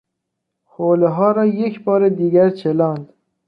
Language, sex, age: Persian, male, 19-29